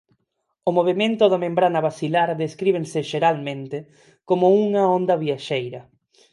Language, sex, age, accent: Galician, male, 19-29, Neofalante